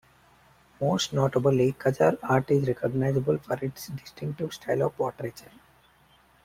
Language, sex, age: English, male, 19-29